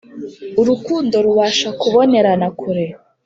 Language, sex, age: Kinyarwanda, female, 19-29